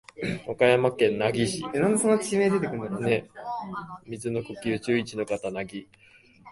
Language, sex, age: Japanese, male, 19-29